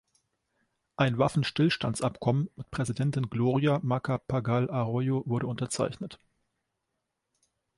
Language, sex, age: German, male, 19-29